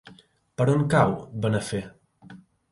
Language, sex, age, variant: Catalan, male, 19-29, Central